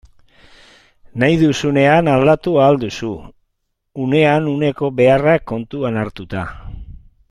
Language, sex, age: Basque, male, 60-69